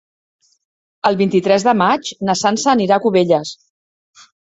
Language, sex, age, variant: Catalan, female, 40-49, Central